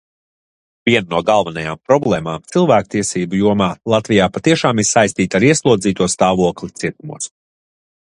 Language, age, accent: Latvian, 30-39, nav